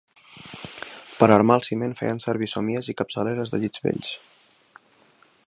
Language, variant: Catalan, Central